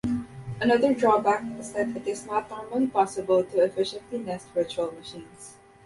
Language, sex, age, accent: English, female, 19-29, Filipino